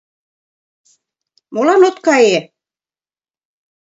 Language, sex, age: Mari, female, 19-29